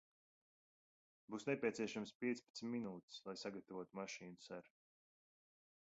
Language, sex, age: Latvian, male, 30-39